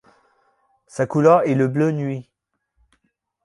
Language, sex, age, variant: French, male, 19-29, Français de métropole